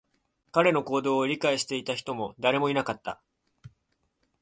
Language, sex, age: Japanese, male, 19-29